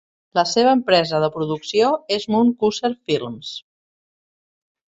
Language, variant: Catalan, Central